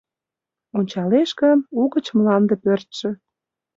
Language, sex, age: Mari, female, 30-39